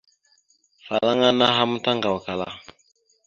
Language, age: Mada (Cameroon), 19-29